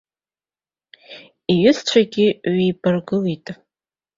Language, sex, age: Abkhazian, female, 30-39